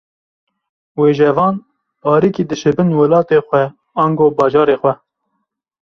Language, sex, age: Kurdish, male, 30-39